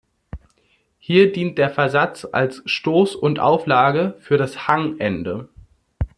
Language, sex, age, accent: German, male, 19-29, Deutschland Deutsch